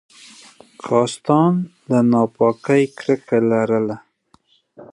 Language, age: Pashto, 40-49